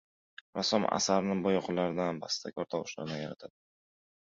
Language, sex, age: Uzbek, male, 19-29